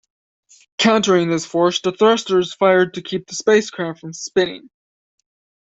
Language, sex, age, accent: English, male, 19-29, United States English